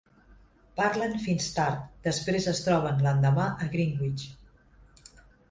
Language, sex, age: Catalan, female, 40-49